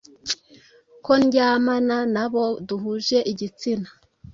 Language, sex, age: Kinyarwanda, female, 19-29